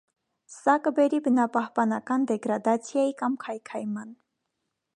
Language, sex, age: Armenian, female, 19-29